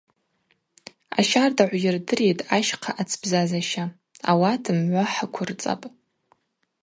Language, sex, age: Abaza, female, 19-29